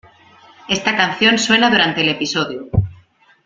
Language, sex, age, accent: Spanish, female, 30-39, España: Centro-Sur peninsular (Madrid, Toledo, Castilla-La Mancha)